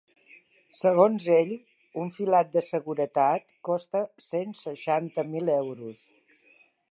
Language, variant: Catalan, Central